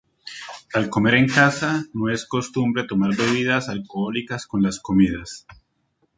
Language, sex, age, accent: Spanish, male, 30-39, Andino-Pacífico: Colombia, Perú, Ecuador, oeste de Bolivia y Venezuela andina